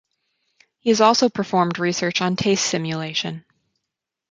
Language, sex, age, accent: English, female, 30-39, United States English